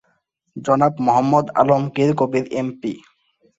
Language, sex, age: Bengali, male, 19-29